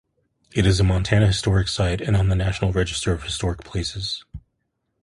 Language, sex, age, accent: English, male, 40-49, United States English